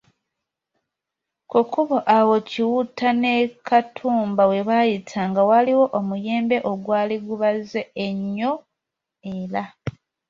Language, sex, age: Ganda, female, 19-29